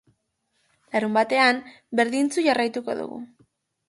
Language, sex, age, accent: Basque, female, under 19, Mendebalekoa (Araba, Bizkaia, Gipuzkoako mendebaleko herri batzuk)